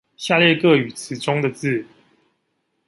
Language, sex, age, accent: Chinese, male, 19-29, 出生地：臺北市